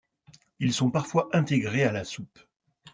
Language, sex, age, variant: French, male, 50-59, Français de métropole